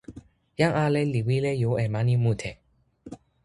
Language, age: Toki Pona, under 19